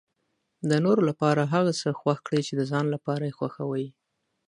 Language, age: Pashto, 19-29